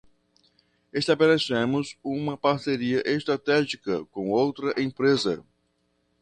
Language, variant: Portuguese, Portuguese (Brasil)